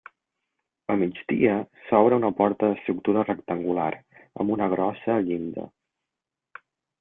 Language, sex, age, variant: Catalan, male, 19-29, Central